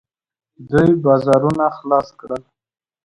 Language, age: Pashto, 30-39